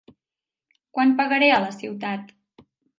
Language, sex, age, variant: Catalan, female, 19-29, Central